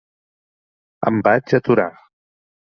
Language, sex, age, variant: Catalan, male, 50-59, Central